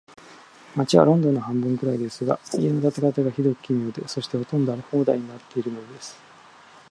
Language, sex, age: Japanese, male, 40-49